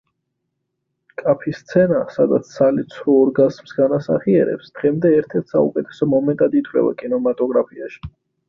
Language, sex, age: Georgian, male, 19-29